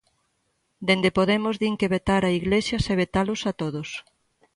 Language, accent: Galician, Atlántico (seseo e gheada)